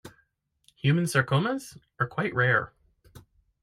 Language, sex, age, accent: English, male, 30-39, United States English